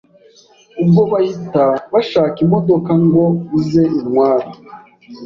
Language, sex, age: Kinyarwanda, male, 19-29